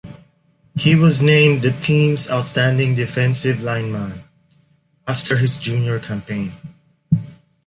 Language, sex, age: English, male, 19-29